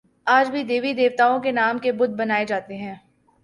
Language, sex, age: Urdu, female, 19-29